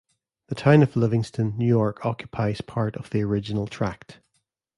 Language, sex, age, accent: English, male, 40-49, Northern Irish